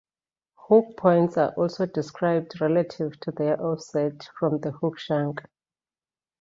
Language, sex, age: English, female, 40-49